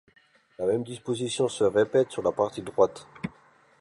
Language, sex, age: French, male, 30-39